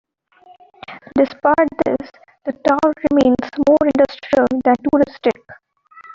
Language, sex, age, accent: English, female, 19-29, India and South Asia (India, Pakistan, Sri Lanka)